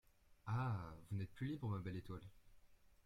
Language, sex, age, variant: French, male, 19-29, Français de métropole